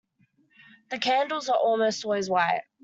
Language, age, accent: English, under 19, Australian English